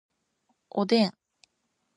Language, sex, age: Japanese, female, 19-29